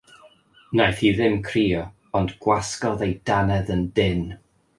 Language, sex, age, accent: Welsh, male, 30-39, Y Deyrnas Unedig Cymraeg